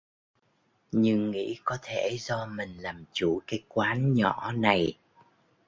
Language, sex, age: Vietnamese, male, 60-69